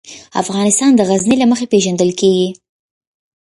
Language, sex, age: Pashto, female, 19-29